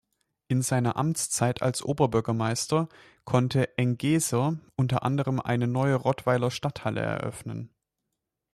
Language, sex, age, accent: German, male, 19-29, Deutschland Deutsch